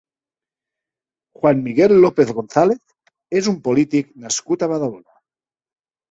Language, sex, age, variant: Catalan, male, 40-49, Central